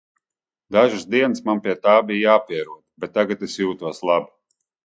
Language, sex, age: Latvian, male, 40-49